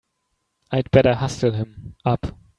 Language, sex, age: English, male, 19-29